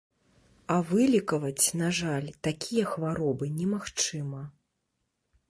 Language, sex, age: Belarusian, female, 40-49